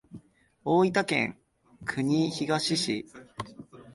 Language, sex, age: Japanese, male, 19-29